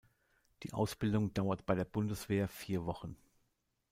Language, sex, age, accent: German, male, 50-59, Deutschland Deutsch